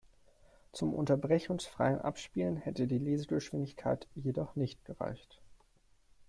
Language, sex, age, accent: German, male, 19-29, Deutschland Deutsch